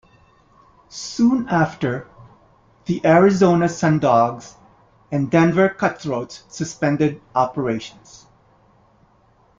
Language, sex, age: English, male, 50-59